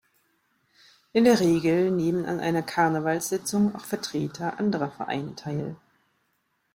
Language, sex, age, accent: German, female, 40-49, Deutschland Deutsch